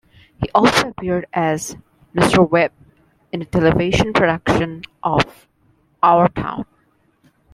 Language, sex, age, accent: English, female, 19-29, India and South Asia (India, Pakistan, Sri Lanka)